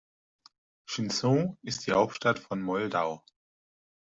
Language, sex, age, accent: German, male, 30-39, Deutschland Deutsch